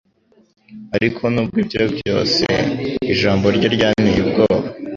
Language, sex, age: Kinyarwanda, male, under 19